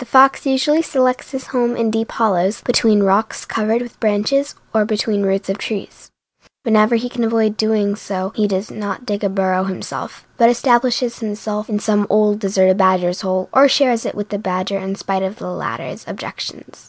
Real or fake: real